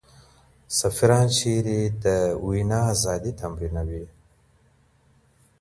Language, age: Pashto, 30-39